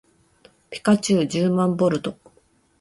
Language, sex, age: Japanese, female, 40-49